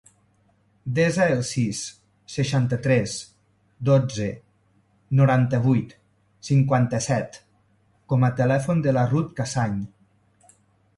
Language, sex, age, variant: Catalan, male, 30-39, Nord-Occidental